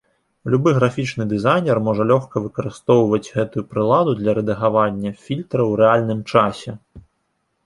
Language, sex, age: Belarusian, male, 19-29